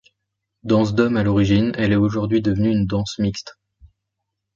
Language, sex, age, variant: French, male, 19-29, Français de métropole